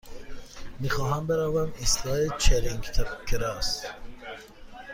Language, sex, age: Persian, male, 30-39